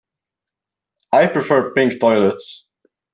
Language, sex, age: English, male, under 19